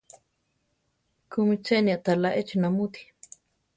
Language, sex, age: Central Tarahumara, female, 30-39